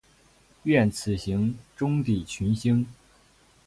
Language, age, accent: Chinese, under 19, 出生地：湖北省; 普通话